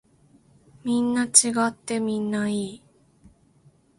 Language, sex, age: Japanese, female, 19-29